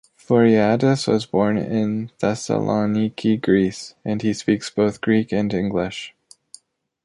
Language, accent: English, United States English